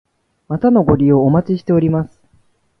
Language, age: Japanese, 19-29